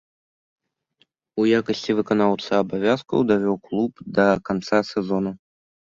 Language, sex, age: Belarusian, male, under 19